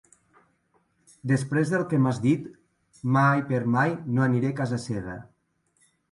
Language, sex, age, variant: Catalan, male, 30-39, Nord-Occidental